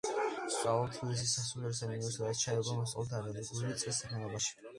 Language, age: Georgian, under 19